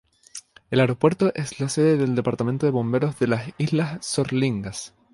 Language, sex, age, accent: Spanish, male, 19-29, España: Islas Canarias